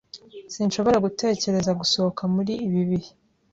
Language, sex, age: Kinyarwanda, female, 19-29